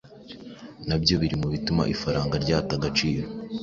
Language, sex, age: Kinyarwanda, male, 19-29